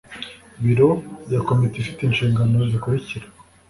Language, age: Kinyarwanda, 19-29